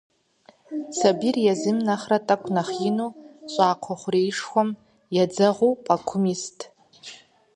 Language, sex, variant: Kabardian, female, Адыгэбзэ (Къэбэрдей, Кирил, псоми зэдай)